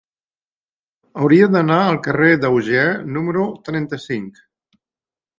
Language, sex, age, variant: Catalan, male, 50-59, Central